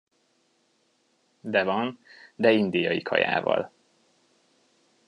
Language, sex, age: Hungarian, male, 19-29